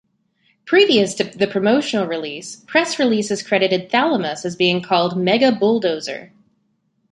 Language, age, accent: English, 19-29, United States English